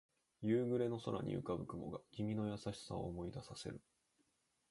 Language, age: Japanese, 30-39